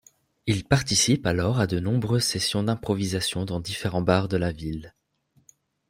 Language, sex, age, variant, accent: French, male, 19-29, Français d'Europe, Français de Suisse